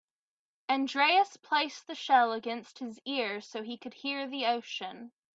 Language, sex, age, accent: English, female, under 19, United States English